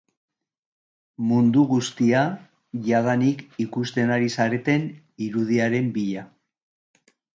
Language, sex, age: Basque, male, 60-69